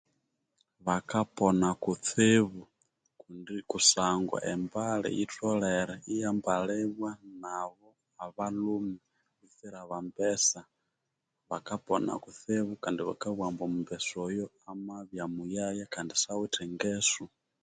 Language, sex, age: Konzo, male, 30-39